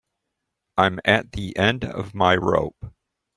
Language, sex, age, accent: English, male, 50-59, United States English